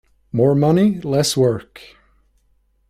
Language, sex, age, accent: English, male, 19-29, United States English